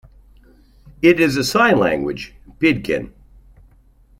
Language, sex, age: English, male, 40-49